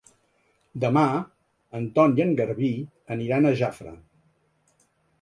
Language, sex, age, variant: Catalan, male, 60-69, Central